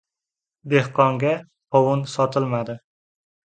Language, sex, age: Uzbek, male, 19-29